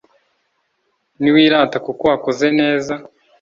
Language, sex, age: Kinyarwanda, male, 19-29